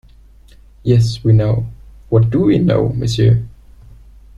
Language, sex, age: English, male, 19-29